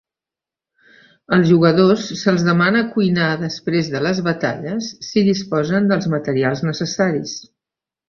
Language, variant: Catalan, Central